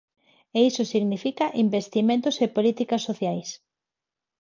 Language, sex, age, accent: Galician, female, 30-39, Neofalante